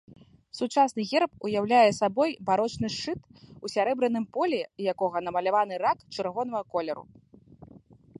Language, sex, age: Belarusian, female, 30-39